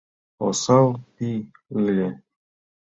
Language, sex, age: Mari, male, 40-49